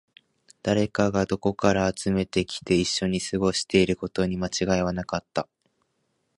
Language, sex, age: Japanese, male, under 19